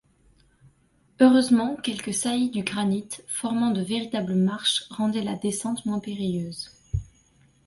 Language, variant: French, Français de métropole